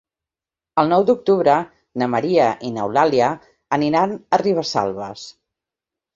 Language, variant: Catalan, Central